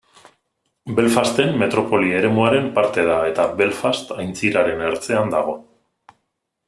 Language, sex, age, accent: Basque, male, 40-49, Mendebalekoa (Araba, Bizkaia, Gipuzkoako mendebaleko herri batzuk)